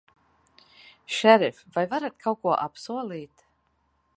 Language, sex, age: Latvian, female, 50-59